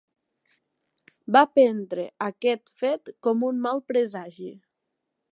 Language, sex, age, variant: Catalan, female, under 19, Nord-Occidental